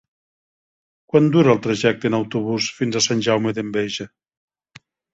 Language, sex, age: Catalan, male, 50-59